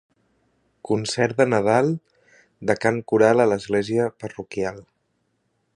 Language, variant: Catalan, Central